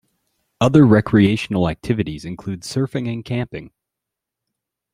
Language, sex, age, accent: English, male, 19-29, United States English